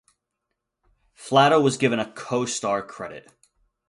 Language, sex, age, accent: English, male, 19-29, United States English